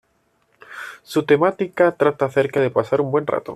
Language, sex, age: Spanish, male, 19-29